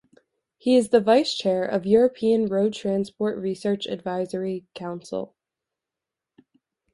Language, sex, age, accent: English, female, under 19, United States English